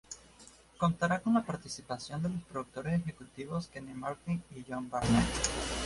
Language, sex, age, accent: Spanish, male, 19-29, Caribe: Cuba, Venezuela, Puerto Rico, República Dominicana, Panamá, Colombia caribeña, México caribeño, Costa del golfo de México